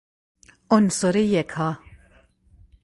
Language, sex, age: Persian, female, 40-49